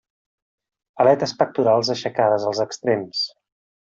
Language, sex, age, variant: Catalan, male, 40-49, Central